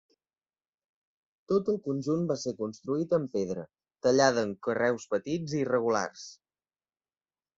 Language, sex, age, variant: Catalan, male, under 19, Central